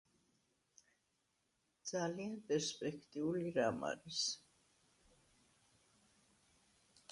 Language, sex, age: Georgian, female, 60-69